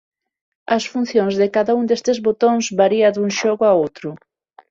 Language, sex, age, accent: Galician, female, 30-39, Normativo (estándar); Neofalante